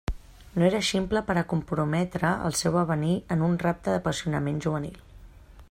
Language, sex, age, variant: Catalan, female, 40-49, Central